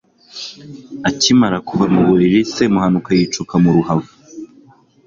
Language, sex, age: Kinyarwanda, male, 19-29